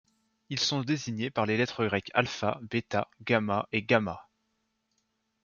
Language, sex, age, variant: French, male, 19-29, Français de métropole